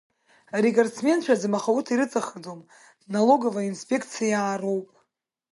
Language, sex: Abkhazian, female